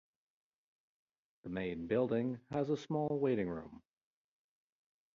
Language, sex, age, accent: English, male, 50-59, United States English